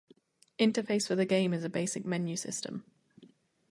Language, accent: English, England English